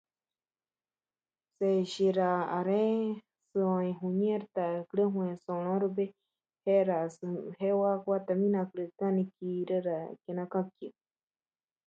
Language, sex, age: Spanish, female, 19-29